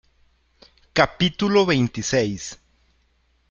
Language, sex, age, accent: Spanish, male, 30-39, México